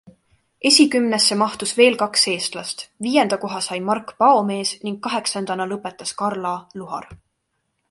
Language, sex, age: Estonian, female, 19-29